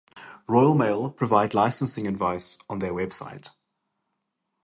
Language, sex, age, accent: English, male, 30-39, Southern African (South Africa, Zimbabwe, Namibia)